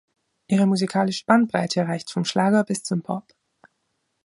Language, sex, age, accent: German, female, 19-29, Österreichisches Deutsch